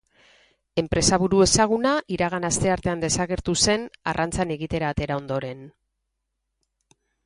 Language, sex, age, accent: Basque, female, 40-49, Mendebalekoa (Araba, Bizkaia, Gipuzkoako mendebaleko herri batzuk)